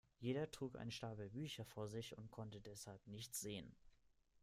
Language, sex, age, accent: German, male, 19-29, Deutschland Deutsch